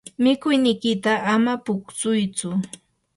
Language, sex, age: Yanahuanca Pasco Quechua, female, 30-39